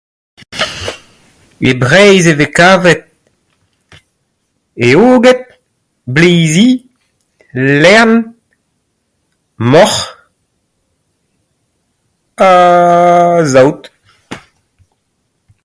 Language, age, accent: Breton, 30-39, Kerneveg; Leoneg